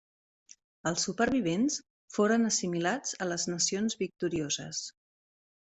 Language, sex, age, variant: Catalan, female, 30-39, Central